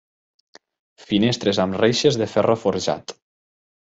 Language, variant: Catalan, Nord-Occidental